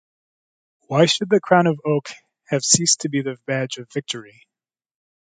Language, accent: English, United States English